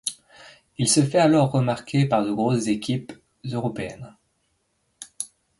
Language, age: French, 30-39